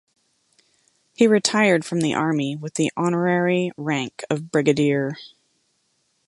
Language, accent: English, United States English